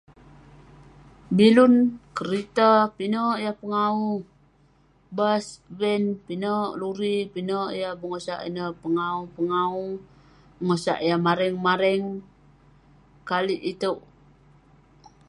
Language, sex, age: Western Penan, female, 19-29